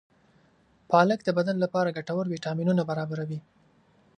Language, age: Pashto, 19-29